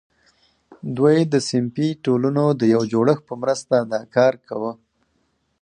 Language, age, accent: Pashto, 19-29, معیاري پښتو